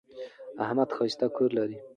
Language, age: Pashto, 19-29